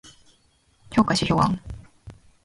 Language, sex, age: Japanese, female, 19-29